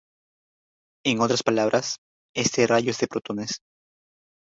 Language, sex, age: Spanish, male, under 19